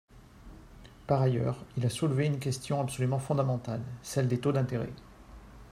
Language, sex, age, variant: French, male, 40-49, Français de métropole